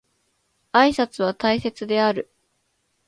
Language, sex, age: Japanese, female, 19-29